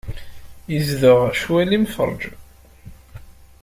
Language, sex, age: Kabyle, male, 19-29